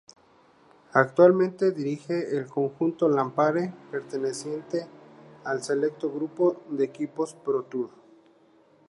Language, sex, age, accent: Spanish, male, 30-39, México